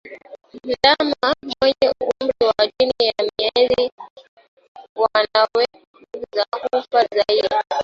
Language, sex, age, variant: Swahili, female, 19-29, Kiswahili cha Bara ya Kenya